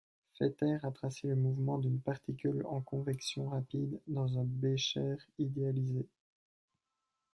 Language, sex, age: French, male, 19-29